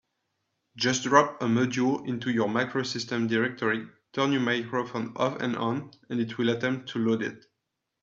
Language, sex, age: English, male, 19-29